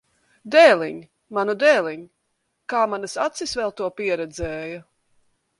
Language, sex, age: Latvian, female, 40-49